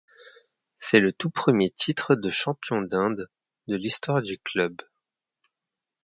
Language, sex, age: French, male, 30-39